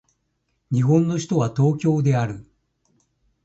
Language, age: Japanese, 70-79